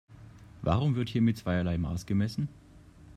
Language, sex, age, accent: German, male, 30-39, Deutschland Deutsch